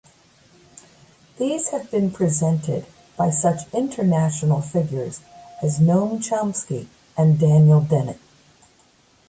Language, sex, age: English, female, 60-69